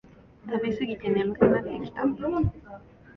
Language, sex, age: Japanese, female, 19-29